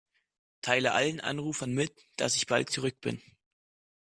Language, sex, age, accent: German, male, under 19, Deutschland Deutsch